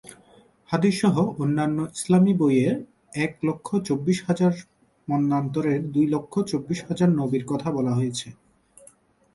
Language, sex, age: Bengali, male, 19-29